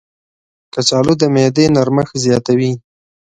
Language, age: Pashto, 19-29